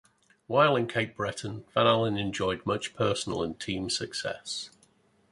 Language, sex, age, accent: English, male, 50-59, England English